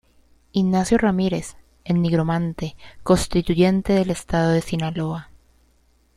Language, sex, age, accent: Spanish, female, 19-29, Andino-Pacífico: Colombia, Perú, Ecuador, oeste de Bolivia y Venezuela andina